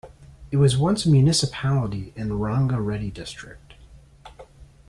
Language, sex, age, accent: English, male, 19-29, United States English